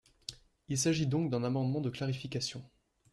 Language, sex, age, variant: French, male, 19-29, Français de métropole